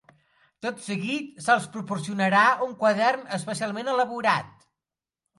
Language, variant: Catalan, Central